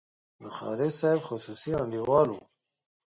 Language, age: Pashto, 30-39